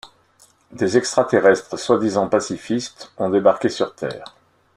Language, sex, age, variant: French, male, 50-59, Français de métropole